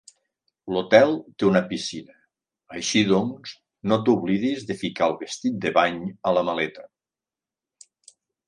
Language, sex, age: Catalan, male, 60-69